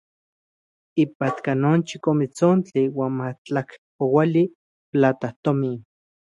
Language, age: Central Puebla Nahuatl, 30-39